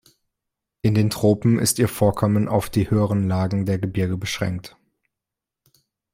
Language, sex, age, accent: German, male, 19-29, Deutschland Deutsch